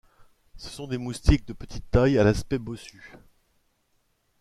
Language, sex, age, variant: French, male, 40-49, Français de métropole